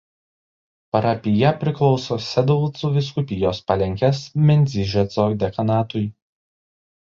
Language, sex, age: Lithuanian, male, 19-29